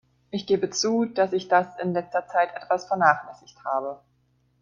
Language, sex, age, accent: German, female, 19-29, Deutschland Deutsch